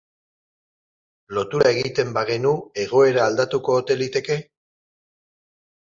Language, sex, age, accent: Basque, male, 40-49, Erdialdekoa edo Nafarra (Gipuzkoa, Nafarroa)